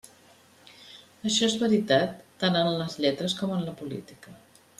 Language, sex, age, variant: Catalan, female, 50-59, Central